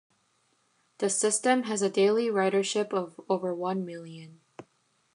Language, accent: English, United States English